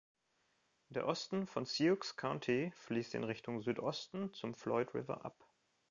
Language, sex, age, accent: German, male, 30-39, Deutschland Deutsch